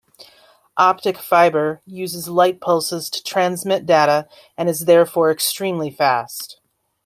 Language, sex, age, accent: English, female, 40-49, United States English